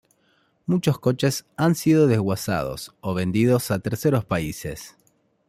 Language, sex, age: Spanish, male, 30-39